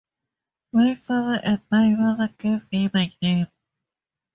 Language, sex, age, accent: English, female, 19-29, Southern African (South Africa, Zimbabwe, Namibia)